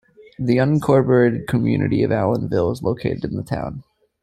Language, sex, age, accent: English, male, 30-39, United States English